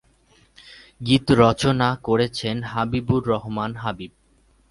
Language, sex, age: Bengali, male, 19-29